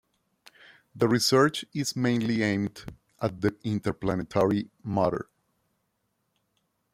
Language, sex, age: English, male, 40-49